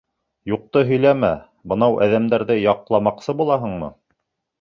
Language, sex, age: Bashkir, male, 30-39